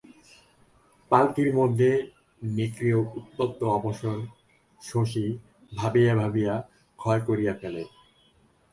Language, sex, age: Bengali, male, 19-29